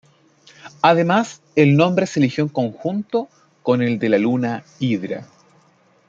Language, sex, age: Spanish, male, 19-29